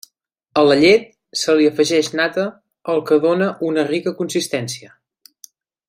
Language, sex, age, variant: Catalan, male, 19-29, Central